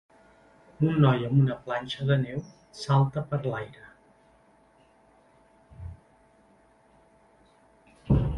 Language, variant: Catalan, Central